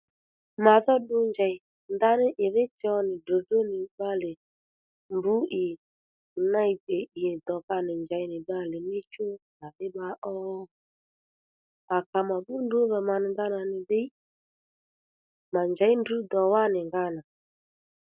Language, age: Lendu, 19-29